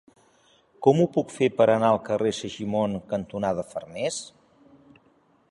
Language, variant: Catalan, Central